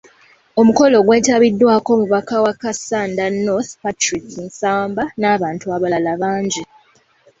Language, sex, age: Ganda, female, 19-29